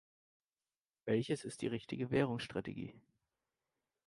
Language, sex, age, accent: German, male, 19-29, Deutschland Deutsch